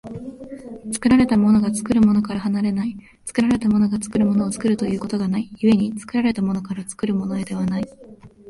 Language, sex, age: Japanese, female, 19-29